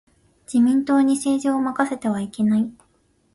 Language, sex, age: Japanese, female, 19-29